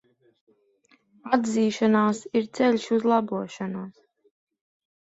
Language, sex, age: Latvian, female, 19-29